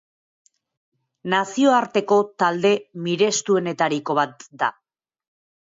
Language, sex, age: Basque, female, 30-39